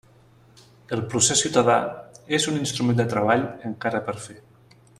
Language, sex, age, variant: Catalan, male, 40-49, Central